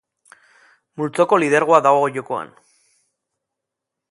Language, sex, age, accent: Basque, male, 30-39, Erdialdekoa edo Nafarra (Gipuzkoa, Nafarroa)